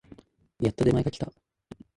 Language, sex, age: Japanese, male, 19-29